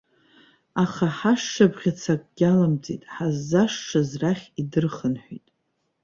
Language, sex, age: Abkhazian, female, 40-49